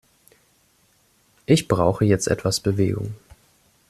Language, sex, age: German, male, 19-29